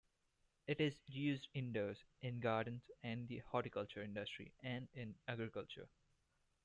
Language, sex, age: English, male, 19-29